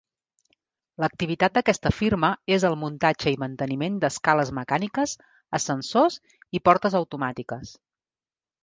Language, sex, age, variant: Catalan, female, 40-49, Central